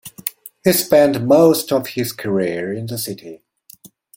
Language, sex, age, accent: English, male, 30-39, England English